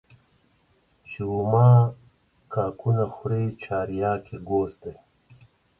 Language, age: Pashto, 60-69